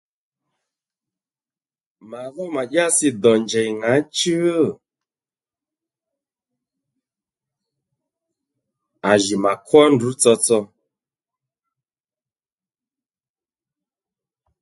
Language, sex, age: Lendu, male, 30-39